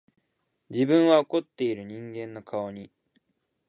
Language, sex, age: Japanese, male, 19-29